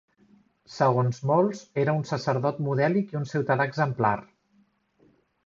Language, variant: Catalan, Central